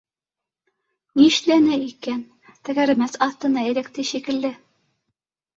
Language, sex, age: Bashkir, female, 50-59